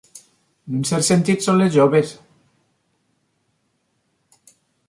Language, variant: Catalan, Central